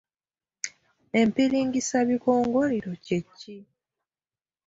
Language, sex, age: Ganda, female, 19-29